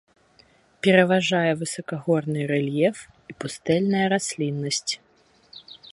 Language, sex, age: Belarusian, female, 30-39